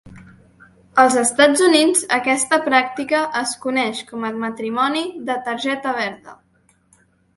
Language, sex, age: Catalan, male, 40-49